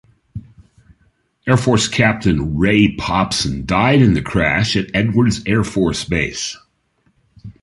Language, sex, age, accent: English, male, 70-79, United States English